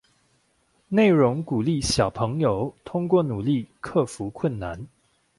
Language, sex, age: Chinese, male, 30-39